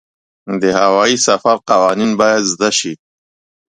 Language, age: Pashto, 40-49